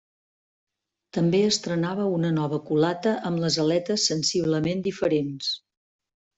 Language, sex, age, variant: Catalan, female, 50-59, Central